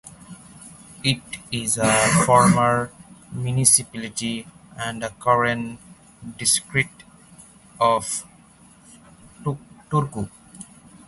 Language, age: English, 19-29